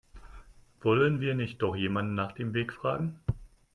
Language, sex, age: German, male, 30-39